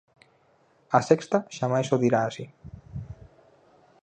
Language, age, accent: Galician, 19-29, Oriental (común en zona oriental)